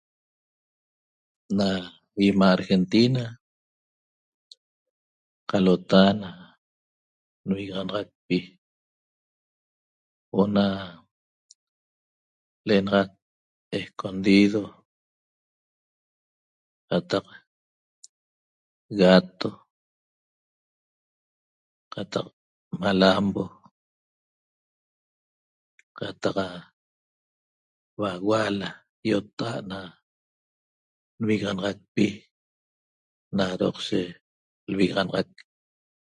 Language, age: Toba, 60-69